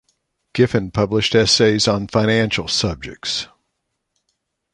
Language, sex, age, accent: English, male, 60-69, United States English